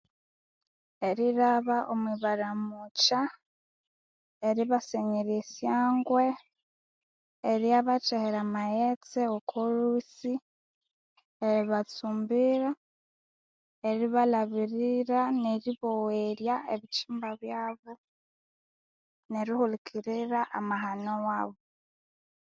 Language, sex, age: Konzo, female, 19-29